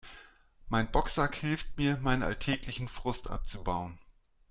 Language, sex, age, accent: German, male, 40-49, Deutschland Deutsch